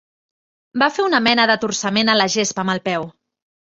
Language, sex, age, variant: Catalan, female, 19-29, Central